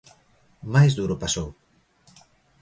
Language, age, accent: Galician, 40-49, Normativo (estándar)